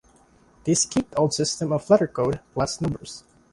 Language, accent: English, Filipino